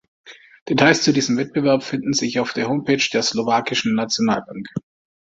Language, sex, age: German, male, 40-49